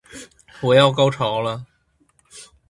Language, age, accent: Chinese, 19-29, 出生地：辽宁省